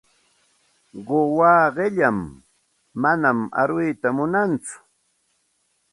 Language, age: Santa Ana de Tusi Pasco Quechua, 40-49